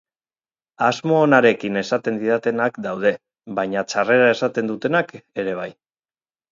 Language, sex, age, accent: Basque, male, 40-49, Mendebalekoa (Araba, Bizkaia, Gipuzkoako mendebaleko herri batzuk)